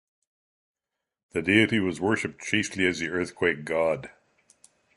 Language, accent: English, Canadian English